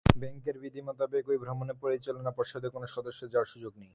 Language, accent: Bengali, প্রমিত; চলিত